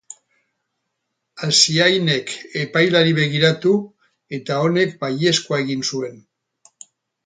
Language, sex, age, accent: Basque, male, 60-69, Erdialdekoa edo Nafarra (Gipuzkoa, Nafarroa)